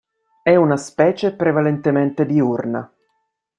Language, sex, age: Italian, male, 19-29